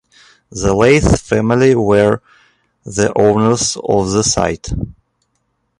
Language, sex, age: English, male, 40-49